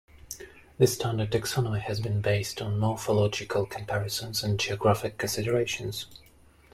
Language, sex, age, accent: English, male, 30-39, England English